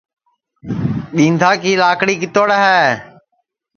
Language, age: Sansi, 19-29